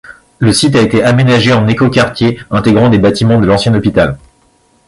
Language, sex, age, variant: French, male, 30-39, Français de métropole